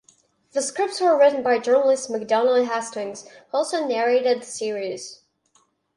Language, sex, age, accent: English, female, under 19, England English